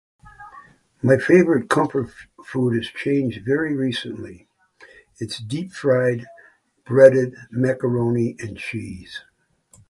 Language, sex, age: English, male, 70-79